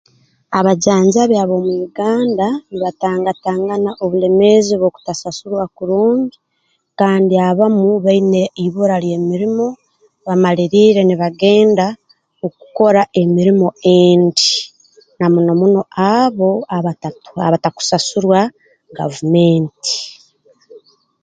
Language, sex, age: Tooro, female, 30-39